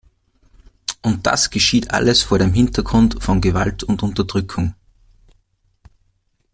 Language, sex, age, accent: German, male, 30-39, Österreichisches Deutsch